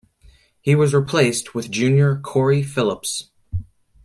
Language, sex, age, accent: English, male, under 19, United States English